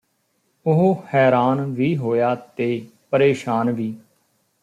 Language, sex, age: Punjabi, male, 30-39